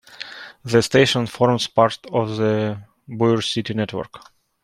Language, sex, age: English, male, 30-39